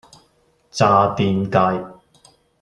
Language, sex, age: Cantonese, male, 50-59